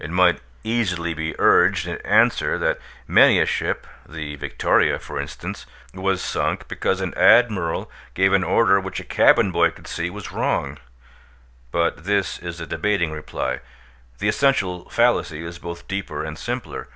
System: none